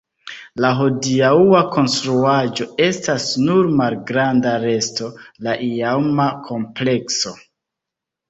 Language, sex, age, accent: Esperanto, male, 30-39, Internacia